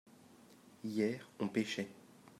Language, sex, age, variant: French, male, 40-49, Français de métropole